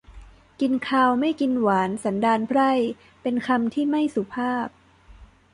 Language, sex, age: Thai, female, 19-29